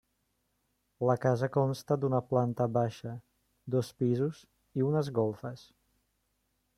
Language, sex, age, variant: Catalan, male, 30-39, Central